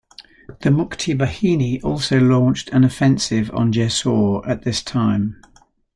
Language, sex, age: English, male, 60-69